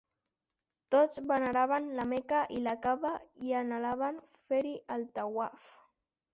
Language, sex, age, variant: Catalan, male, under 19, Central